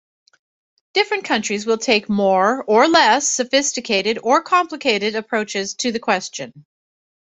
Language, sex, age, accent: English, female, 50-59, United States English